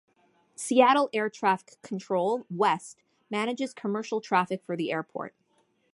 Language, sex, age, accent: English, female, 30-39, United States English